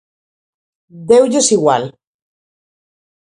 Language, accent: Galician, Normativo (estándar)